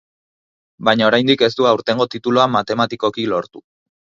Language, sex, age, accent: Basque, male, 19-29, Erdialdekoa edo Nafarra (Gipuzkoa, Nafarroa)